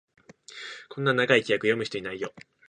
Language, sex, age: Japanese, male, 19-29